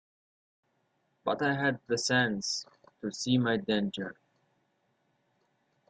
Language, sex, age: English, male, 19-29